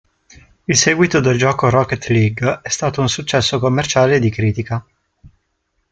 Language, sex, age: Italian, male, 19-29